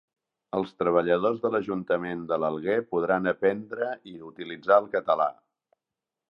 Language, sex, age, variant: Catalan, male, 50-59, Central